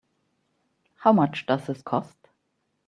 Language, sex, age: English, female, 50-59